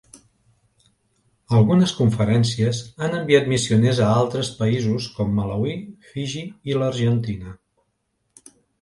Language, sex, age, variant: Catalan, male, 60-69, Central